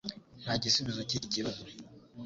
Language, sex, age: Kinyarwanda, male, 19-29